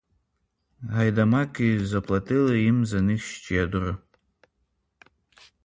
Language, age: Ukrainian, under 19